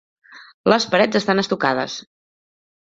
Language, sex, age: Catalan, female, 30-39